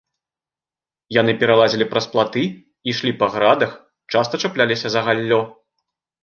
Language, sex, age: Belarusian, male, 30-39